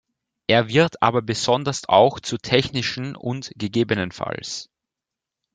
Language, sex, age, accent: German, male, 19-29, Österreichisches Deutsch